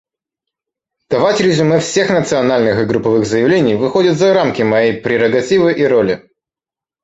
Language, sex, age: Russian, male, under 19